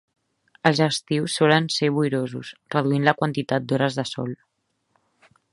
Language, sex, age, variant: Catalan, female, 19-29, Central